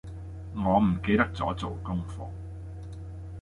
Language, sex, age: Cantonese, male, 30-39